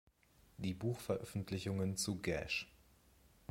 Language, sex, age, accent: German, male, 30-39, Deutschland Deutsch